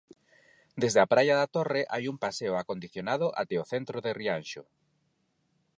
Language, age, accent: Galician, 40-49, Normativo (estándar); Neofalante